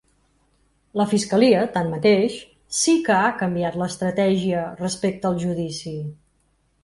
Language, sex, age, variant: Catalan, female, 40-49, Central